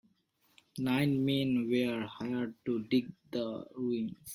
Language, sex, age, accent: English, male, 19-29, India and South Asia (India, Pakistan, Sri Lanka)